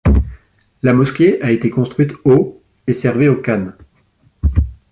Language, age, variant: French, 30-39, Français de métropole